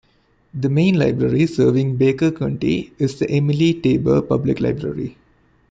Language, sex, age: English, male, 19-29